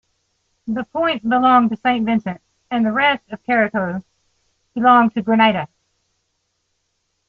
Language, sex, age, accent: English, female, 40-49, United States English